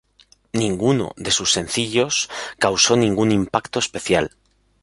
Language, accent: Spanish, España: Centro-Sur peninsular (Madrid, Toledo, Castilla-La Mancha)